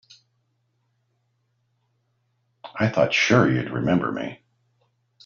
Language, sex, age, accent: English, male, 50-59, United States English